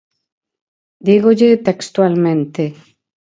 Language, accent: Galician, Central (gheada); Normativo (estándar)